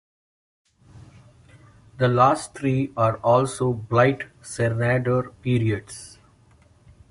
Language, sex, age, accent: English, male, 40-49, India and South Asia (India, Pakistan, Sri Lanka)